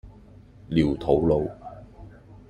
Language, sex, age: Cantonese, male, 40-49